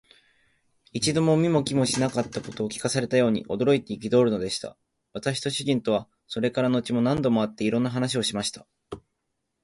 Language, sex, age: Japanese, male, 19-29